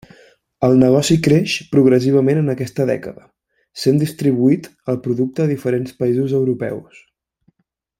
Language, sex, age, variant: Catalan, male, 19-29, Central